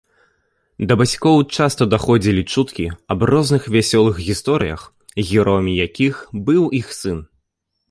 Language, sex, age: Belarusian, male, 19-29